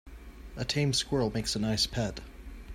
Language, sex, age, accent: English, male, 40-49, United States English